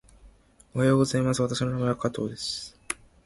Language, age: Japanese, 19-29